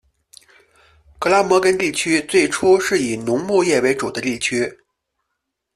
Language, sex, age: Chinese, male, 30-39